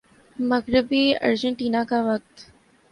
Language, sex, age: Urdu, female, 19-29